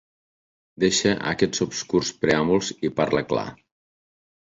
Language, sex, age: Catalan, male, 60-69